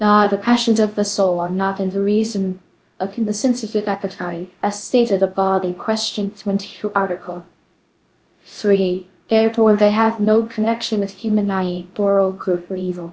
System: TTS, VITS